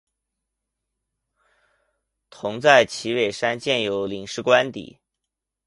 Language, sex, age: Chinese, male, 19-29